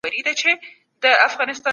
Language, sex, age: Pashto, female, 19-29